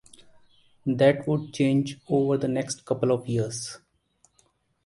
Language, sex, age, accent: English, male, 40-49, India and South Asia (India, Pakistan, Sri Lanka)